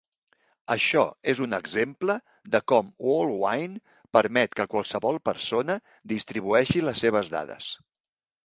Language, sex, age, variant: Catalan, male, 50-59, Central